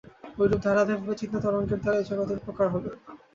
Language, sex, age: Bengali, male, 19-29